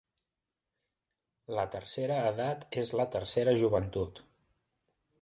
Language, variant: Catalan, Central